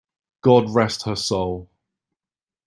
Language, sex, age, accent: English, male, 30-39, England English